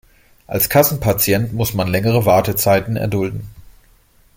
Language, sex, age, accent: German, male, 30-39, Deutschland Deutsch